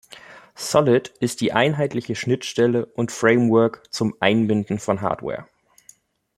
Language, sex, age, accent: German, male, 30-39, Deutschland Deutsch